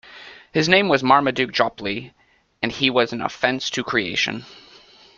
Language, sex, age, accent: English, male, 19-29, United States English